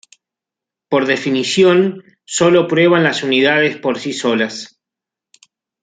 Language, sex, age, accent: Spanish, male, 50-59, Rioplatense: Argentina, Uruguay, este de Bolivia, Paraguay